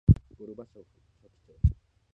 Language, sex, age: Japanese, male, 19-29